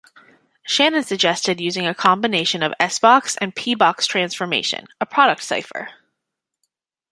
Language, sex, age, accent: English, female, 30-39, Canadian English